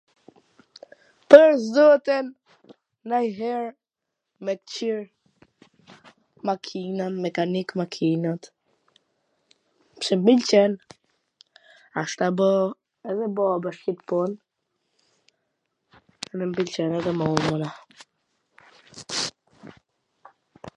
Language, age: Gheg Albanian, under 19